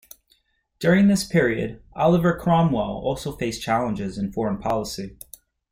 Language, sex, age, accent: English, male, 19-29, United States English